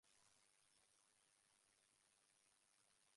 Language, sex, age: English, female, 19-29